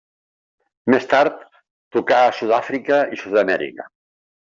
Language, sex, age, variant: Catalan, male, 70-79, Central